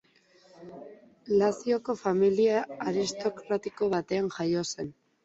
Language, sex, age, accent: Basque, female, 19-29, Mendebalekoa (Araba, Bizkaia, Gipuzkoako mendebaleko herri batzuk)